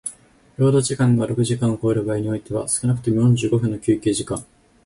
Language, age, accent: Japanese, 19-29, 標準語